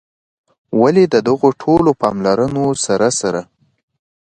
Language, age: Pashto, 19-29